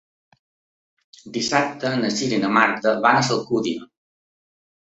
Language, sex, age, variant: Catalan, male, 50-59, Balear